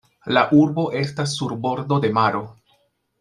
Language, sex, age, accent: Esperanto, male, 19-29, Internacia